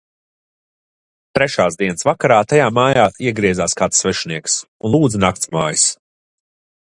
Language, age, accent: Latvian, 30-39, nav